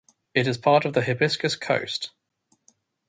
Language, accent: English, England English